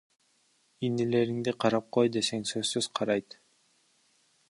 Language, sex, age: Kyrgyz, male, 19-29